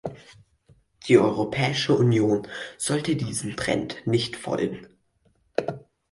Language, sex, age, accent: German, male, under 19, Deutschland Deutsch